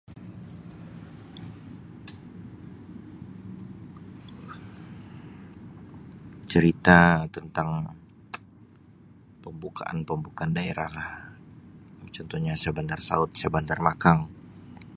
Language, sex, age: Sabah Malay, male, 19-29